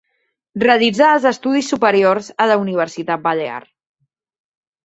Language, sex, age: Catalan, female, 30-39